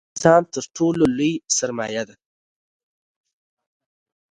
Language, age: Pashto, 19-29